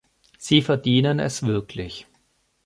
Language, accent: German, Deutschland Deutsch